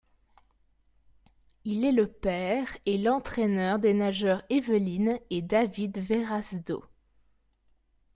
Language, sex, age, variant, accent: French, female, 19-29, Français d'Europe, Français de Belgique